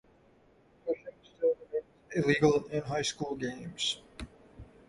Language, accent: English, United States English